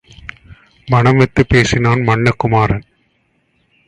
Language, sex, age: Tamil, male, 30-39